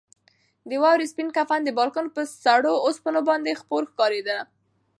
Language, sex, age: Pashto, female, under 19